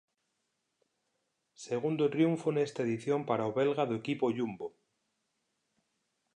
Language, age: Galician, 40-49